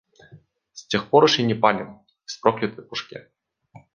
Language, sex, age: Russian, male, 19-29